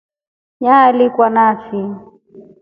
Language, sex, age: Rombo, female, 40-49